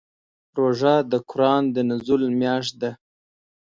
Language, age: Pashto, 19-29